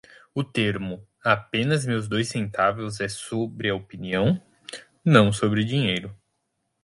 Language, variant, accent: Portuguese, Portuguese (Brasil), Paulista